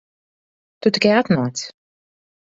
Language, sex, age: Latvian, female, 19-29